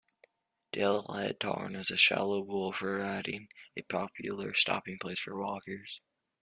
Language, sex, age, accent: English, male, under 19, United States English